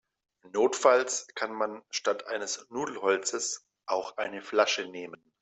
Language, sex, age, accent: German, male, 30-39, Deutschland Deutsch